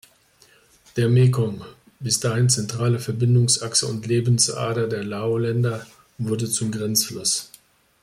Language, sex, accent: German, male, Deutschland Deutsch